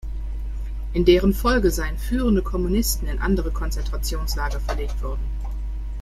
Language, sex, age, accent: German, female, 30-39, Deutschland Deutsch